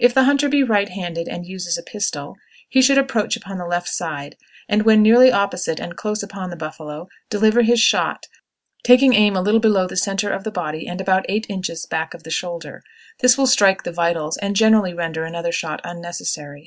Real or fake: real